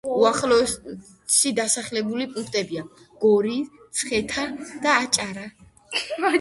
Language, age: Georgian, under 19